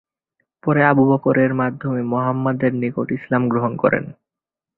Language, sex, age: Bengali, male, 19-29